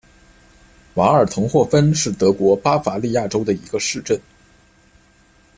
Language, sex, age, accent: Chinese, male, 19-29, 出生地：河南省